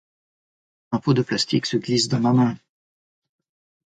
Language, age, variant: French, 60-69, Français de métropole